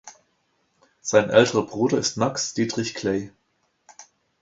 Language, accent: German, Deutschland Deutsch